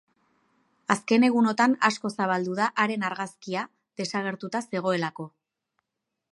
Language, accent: Basque, Mendebalekoa (Araba, Bizkaia, Gipuzkoako mendebaleko herri batzuk)